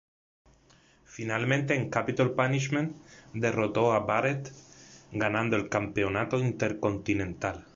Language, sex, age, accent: Spanish, male, 19-29, España: Sur peninsular (Andalucia, Extremadura, Murcia)